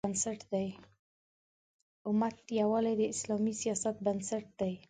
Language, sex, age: Pashto, female, 19-29